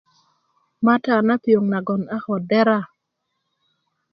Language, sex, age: Kuku, female, 30-39